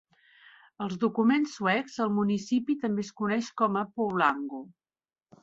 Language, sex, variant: Catalan, female, Central